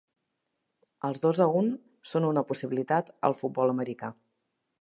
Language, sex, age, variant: Catalan, female, 40-49, Central